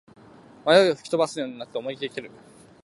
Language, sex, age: Japanese, male, 19-29